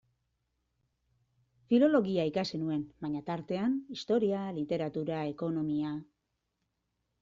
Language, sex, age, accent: Basque, female, 40-49, Mendebalekoa (Araba, Bizkaia, Gipuzkoako mendebaleko herri batzuk)